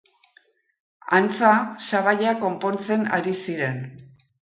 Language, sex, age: Basque, female, 60-69